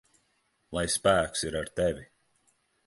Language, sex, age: Latvian, male, 30-39